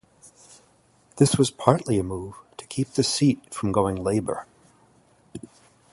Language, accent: English, United States English